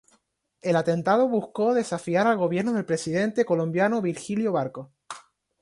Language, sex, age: Spanish, male, 19-29